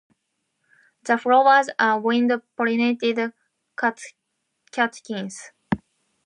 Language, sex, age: English, female, 19-29